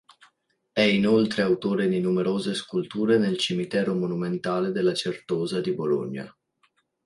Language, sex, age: Italian, male, 19-29